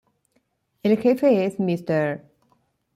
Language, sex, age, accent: Spanish, female, 60-69, Andino-Pacífico: Colombia, Perú, Ecuador, oeste de Bolivia y Venezuela andina